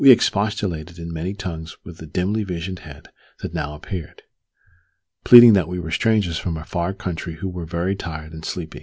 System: none